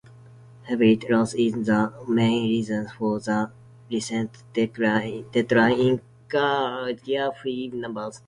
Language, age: English, 19-29